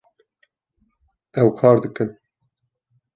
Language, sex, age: Kurdish, male, 19-29